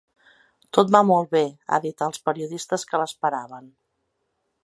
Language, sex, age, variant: Catalan, female, 40-49, Central